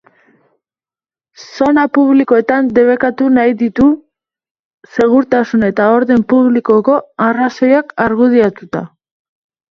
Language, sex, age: Basque, female, 19-29